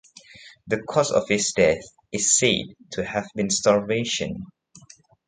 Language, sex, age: English, male, 19-29